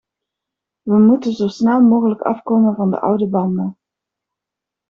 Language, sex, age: Dutch, female, 30-39